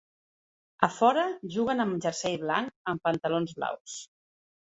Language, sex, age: Catalan, female, 40-49